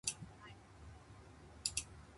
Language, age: Japanese, 30-39